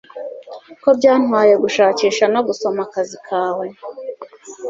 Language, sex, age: Kinyarwanda, female, 30-39